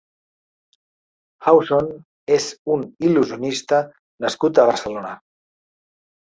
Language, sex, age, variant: Catalan, male, 60-69, Central